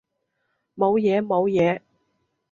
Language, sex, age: Cantonese, female, 30-39